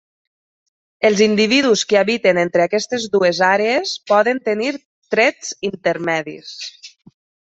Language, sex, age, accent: Catalan, female, 30-39, valencià